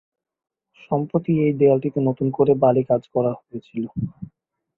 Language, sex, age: Bengali, male, 19-29